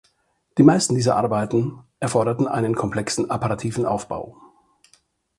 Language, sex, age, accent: German, male, 50-59, Deutschland Deutsch